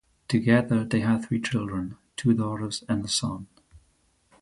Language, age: English, 19-29